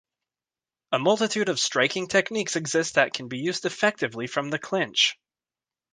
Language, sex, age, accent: English, male, 30-39, United States English